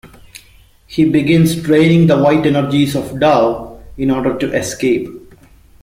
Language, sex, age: English, male, 19-29